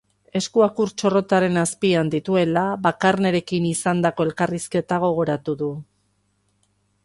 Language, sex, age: Basque, female, 50-59